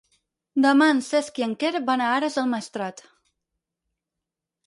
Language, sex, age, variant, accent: Catalan, female, 30-39, Central, central